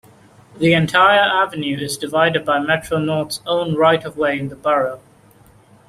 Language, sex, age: English, male, 19-29